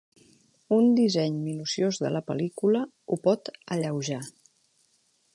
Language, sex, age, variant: Catalan, female, 40-49, Central